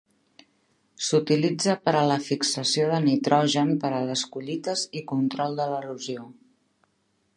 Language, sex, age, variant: Catalan, female, 50-59, Central